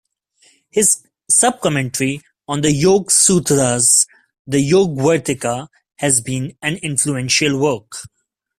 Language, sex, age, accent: English, male, 19-29, India and South Asia (India, Pakistan, Sri Lanka)